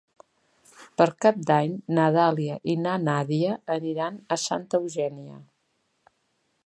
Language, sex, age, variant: Catalan, female, 50-59, Central